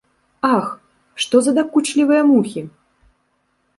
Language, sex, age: Belarusian, female, 30-39